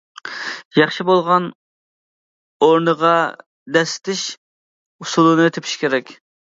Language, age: Uyghur, 19-29